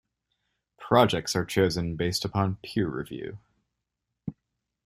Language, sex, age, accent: English, male, 19-29, United States English